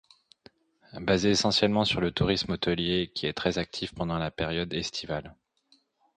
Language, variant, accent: French, Français d'Europe, Français de l'ouest de la France